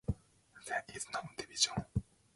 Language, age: English, 19-29